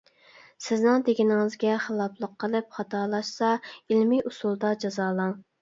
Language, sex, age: Uyghur, female, 19-29